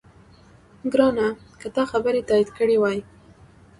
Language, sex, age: Pashto, female, 19-29